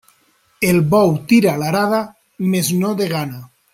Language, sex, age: Catalan, male, 50-59